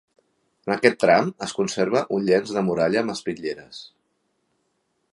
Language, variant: Catalan, Central